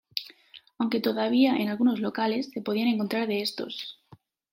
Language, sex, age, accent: Spanish, female, 19-29, España: Centro-Sur peninsular (Madrid, Toledo, Castilla-La Mancha)